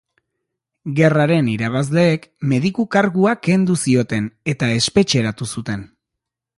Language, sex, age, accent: Basque, male, 30-39, Erdialdekoa edo Nafarra (Gipuzkoa, Nafarroa)